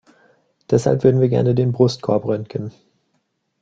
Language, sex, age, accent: German, male, 19-29, Deutschland Deutsch